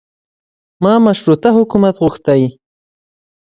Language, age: Pashto, 19-29